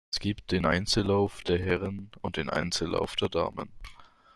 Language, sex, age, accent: German, male, under 19, Deutschland Deutsch